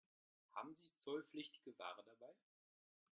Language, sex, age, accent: German, male, 30-39, Deutschland Deutsch